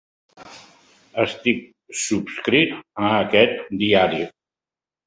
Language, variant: Catalan, Central